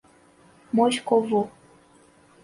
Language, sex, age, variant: Portuguese, female, 19-29, Portuguese (Brasil)